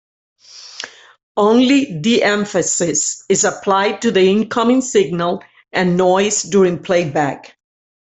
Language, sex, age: English, female, 60-69